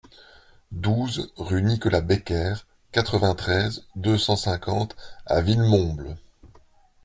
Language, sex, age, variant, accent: French, male, 40-49, Français d'Europe, Français de Belgique